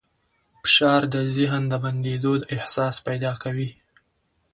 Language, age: Pashto, 19-29